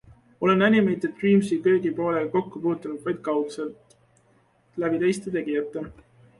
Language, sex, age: Estonian, male, 19-29